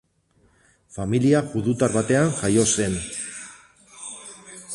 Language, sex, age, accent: Basque, male, 50-59, Mendebalekoa (Araba, Bizkaia, Gipuzkoako mendebaleko herri batzuk)